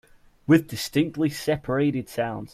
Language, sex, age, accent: English, male, under 19, England English